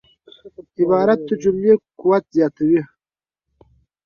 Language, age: Pashto, 30-39